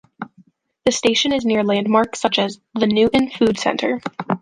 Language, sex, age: English, female, 19-29